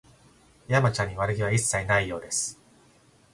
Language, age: Japanese, 30-39